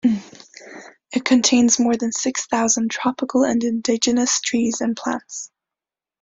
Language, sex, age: English, female, under 19